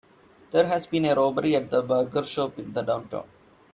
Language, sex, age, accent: English, male, 19-29, India and South Asia (India, Pakistan, Sri Lanka)